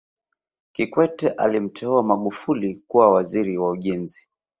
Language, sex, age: Swahili, male, 30-39